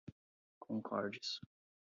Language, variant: Portuguese, Portuguese (Brasil)